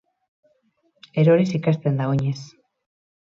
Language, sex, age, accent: Basque, female, 60-69, Erdialdekoa edo Nafarra (Gipuzkoa, Nafarroa)